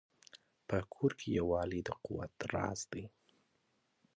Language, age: Pashto, 19-29